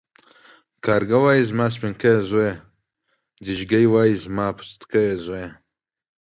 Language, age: Pashto, 19-29